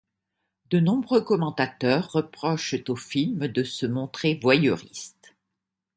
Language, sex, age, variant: French, female, 70-79, Français de métropole